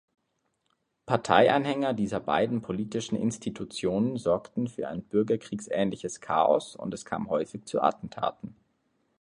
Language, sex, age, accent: German, male, 19-29, Deutschland Deutsch